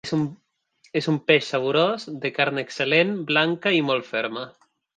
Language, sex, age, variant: Catalan, male, 19-29, Central